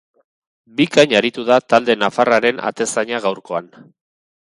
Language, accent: Basque, Erdialdekoa edo Nafarra (Gipuzkoa, Nafarroa)